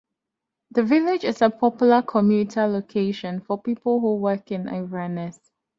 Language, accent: English, Southern African (South Africa, Zimbabwe, Namibia)